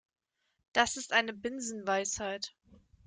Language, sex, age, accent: German, female, 19-29, Deutschland Deutsch